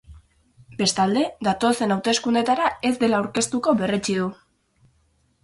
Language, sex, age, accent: Basque, female, under 19, Mendebalekoa (Araba, Bizkaia, Gipuzkoako mendebaleko herri batzuk)